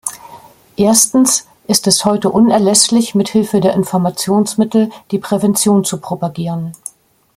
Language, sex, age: German, female, 50-59